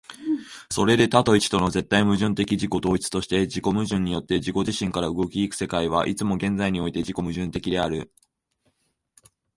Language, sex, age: Japanese, male, 19-29